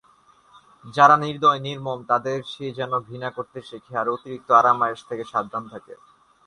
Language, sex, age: Bengali, male, 19-29